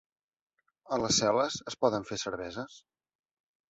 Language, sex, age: Catalan, male, 19-29